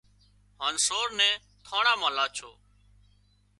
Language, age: Wadiyara Koli, 30-39